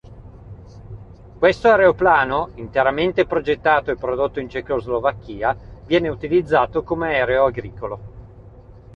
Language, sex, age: Italian, male, 30-39